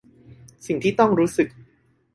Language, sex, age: Thai, male, 30-39